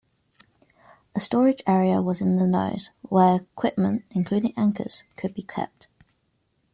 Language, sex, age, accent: English, female, 19-29, England English